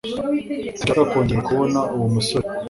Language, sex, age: Kinyarwanda, male, 19-29